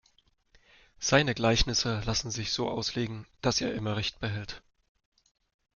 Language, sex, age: German, male, 40-49